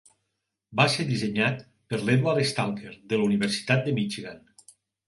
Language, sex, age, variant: Catalan, male, 50-59, Nord-Occidental